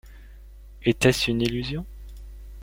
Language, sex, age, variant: French, male, 19-29, Français de métropole